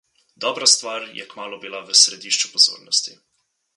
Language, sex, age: Slovenian, male, 19-29